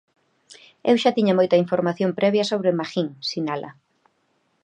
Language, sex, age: Galician, female, 30-39